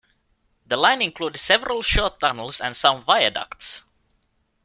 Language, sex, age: English, female, 19-29